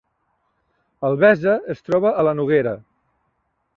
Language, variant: Catalan, Central